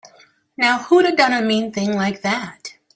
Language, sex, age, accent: English, female, 40-49, United States English